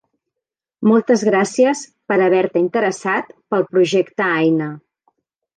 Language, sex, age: Catalan, female, 50-59